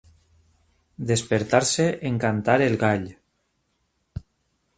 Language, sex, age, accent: Catalan, male, 40-49, valencià